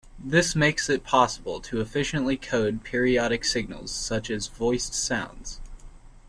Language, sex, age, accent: English, male, 19-29, United States English